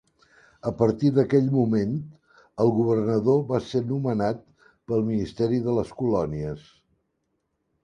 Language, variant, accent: Catalan, Central, balear